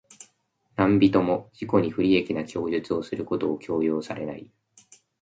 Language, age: Japanese, 19-29